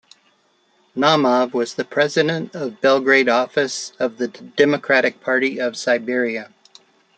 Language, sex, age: English, male, 60-69